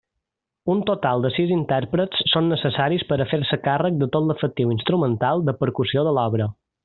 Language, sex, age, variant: Catalan, male, 19-29, Balear